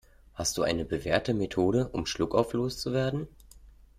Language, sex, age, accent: German, male, 30-39, Deutschland Deutsch